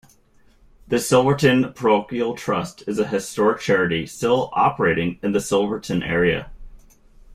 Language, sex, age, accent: English, male, 30-39, United States English